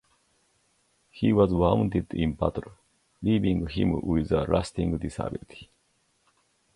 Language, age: English, 50-59